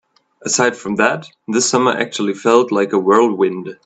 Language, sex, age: English, male, 30-39